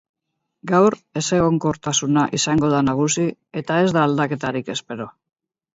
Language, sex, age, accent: Basque, female, 70-79, Mendebalekoa (Araba, Bizkaia, Gipuzkoako mendebaleko herri batzuk)